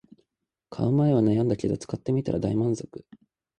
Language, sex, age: Japanese, male, 19-29